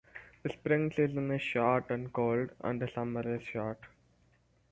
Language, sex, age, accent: English, male, under 19, India and South Asia (India, Pakistan, Sri Lanka)